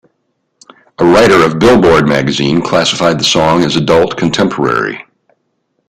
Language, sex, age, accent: English, male, 60-69, United States English